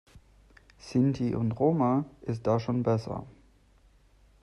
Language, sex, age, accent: German, male, 30-39, Deutschland Deutsch